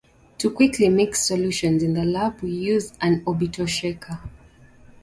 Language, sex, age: English, female, 19-29